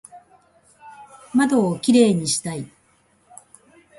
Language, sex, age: Japanese, female, 60-69